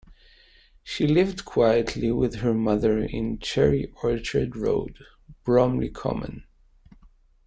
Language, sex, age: English, male, 40-49